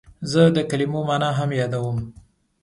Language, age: Pashto, 19-29